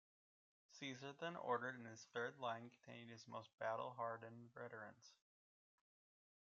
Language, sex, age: English, male, 19-29